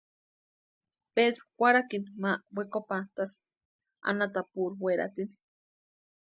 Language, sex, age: Western Highland Purepecha, female, 19-29